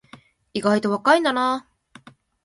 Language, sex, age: Japanese, female, 19-29